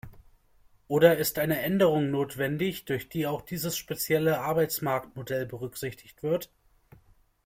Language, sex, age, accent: German, male, 19-29, Deutschland Deutsch